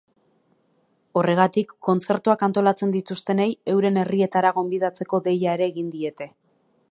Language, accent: Basque, Mendebalekoa (Araba, Bizkaia, Gipuzkoako mendebaleko herri batzuk)